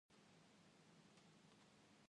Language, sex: Indonesian, female